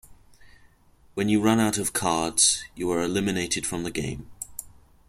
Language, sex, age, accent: English, male, under 19, England English